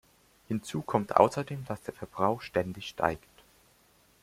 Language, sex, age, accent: German, male, under 19, Deutschland Deutsch